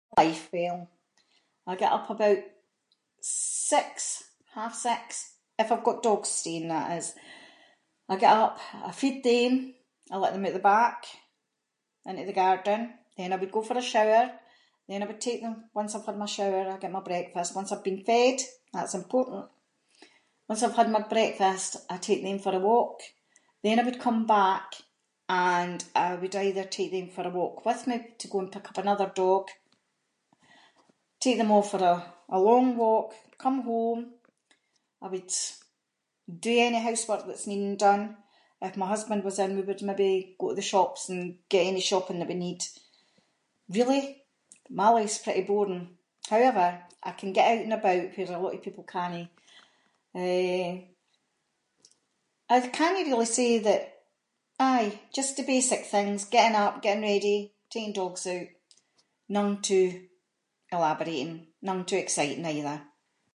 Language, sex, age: Scots, female, 50-59